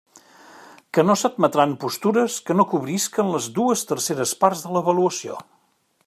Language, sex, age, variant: Catalan, male, 50-59, Central